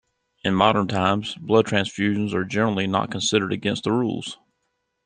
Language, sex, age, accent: English, male, 40-49, United States English